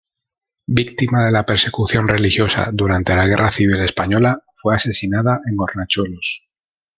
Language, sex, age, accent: Spanish, male, 30-39, España: Centro-Sur peninsular (Madrid, Toledo, Castilla-La Mancha)